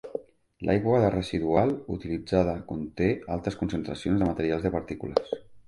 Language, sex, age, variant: Catalan, male, 40-49, Central